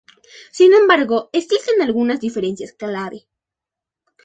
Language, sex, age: Spanish, female, 19-29